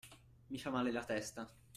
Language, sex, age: Italian, male, 19-29